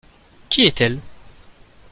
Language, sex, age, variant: French, male, 19-29, Français de métropole